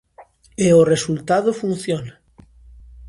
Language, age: Galician, under 19